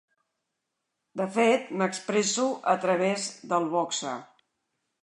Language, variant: Catalan, Central